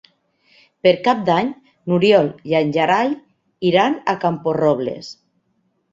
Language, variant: Catalan, Central